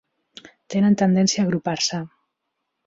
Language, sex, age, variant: Catalan, female, 30-39, Central